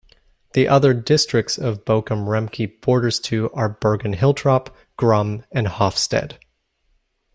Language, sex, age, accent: English, male, 19-29, United States English